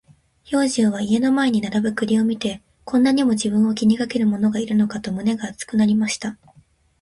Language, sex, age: Japanese, female, 19-29